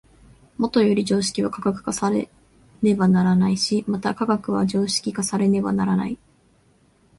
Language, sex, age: Japanese, female, 19-29